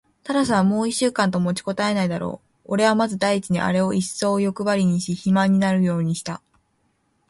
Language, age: Japanese, 19-29